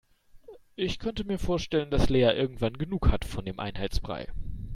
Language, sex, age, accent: German, male, 19-29, Deutschland Deutsch